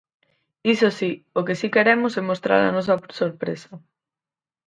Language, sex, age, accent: Galician, female, under 19, Central (gheada); Normativo (estándar)